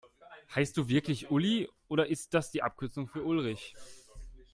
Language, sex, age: German, male, 19-29